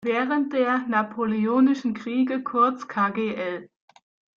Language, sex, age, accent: German, female, 19-29, Deutschland Deutsch